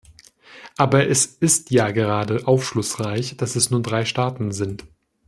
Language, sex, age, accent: German, male, 19-29, Deutschland Deutsch